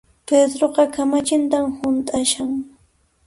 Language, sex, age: Puno Quechua, female, 19-29